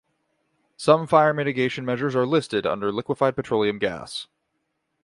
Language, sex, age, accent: English, male, 19-29, United States English